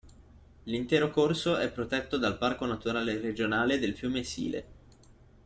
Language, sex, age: Italian, male, 19-29